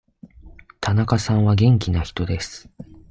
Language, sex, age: Japanese, male, under 19